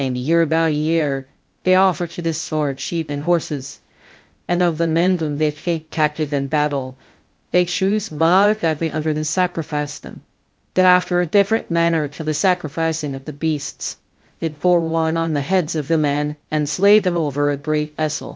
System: TTS, VITS